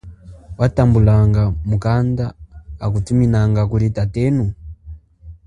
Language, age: Chokwe, 19-29